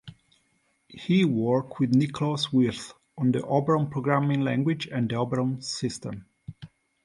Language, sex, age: English, male, 40-49